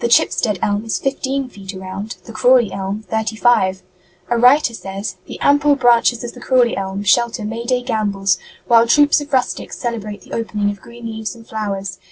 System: none